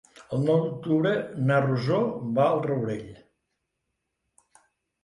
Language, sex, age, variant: Catalan, male, 60-69, Central